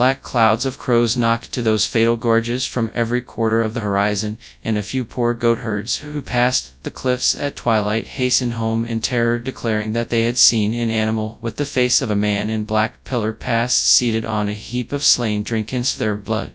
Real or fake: fake